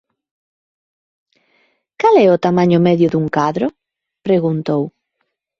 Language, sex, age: Galician, female, 30-39